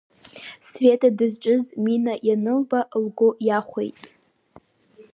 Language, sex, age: Abkhazian, female, under 19